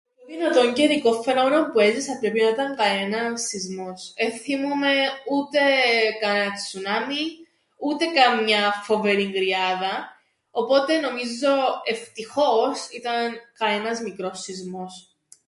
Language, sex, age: Greek, female, 19-29